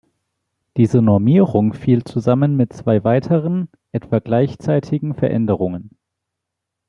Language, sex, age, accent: German, male, 19-29, Deutschland Deutsch